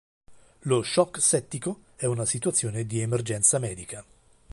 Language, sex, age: Italian, male, 50-59